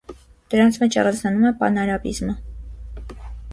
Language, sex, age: Armenian, female, 19-29